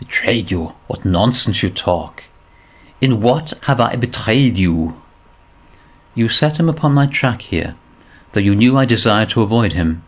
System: none